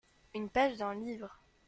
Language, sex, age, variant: French, female, under 19, Français de métropole